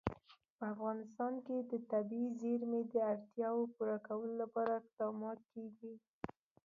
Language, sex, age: Pashto, female, under 19